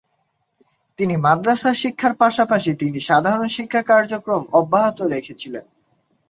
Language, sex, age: Bengali, male, 19-29